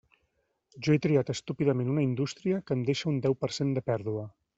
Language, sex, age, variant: Catalan, male, 40-49, Central